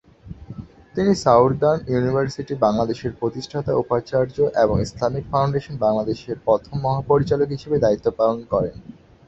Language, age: Bengali, 19-29